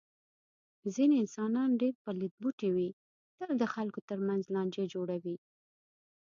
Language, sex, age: Pashto, female, 30-39